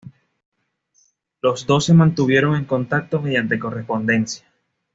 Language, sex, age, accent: Spanish, male, 19-29, Caribe: Cuba, Venezuela, Puerto Rico, República Dominicana, Panamá, Colombia caribeña, México caribeño, Costa del golfo de México